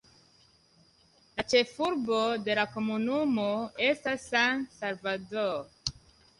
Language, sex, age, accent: Esperanto, female, 30-39, Internacia